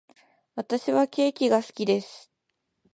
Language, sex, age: Japanese, female, 19-29